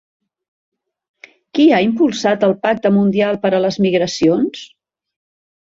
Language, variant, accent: Catalan, Central, central